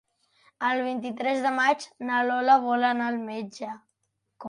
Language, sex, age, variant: Catalan, male, 40-49, Central